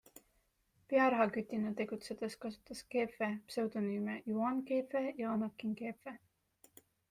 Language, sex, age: Estonian, female, 19-29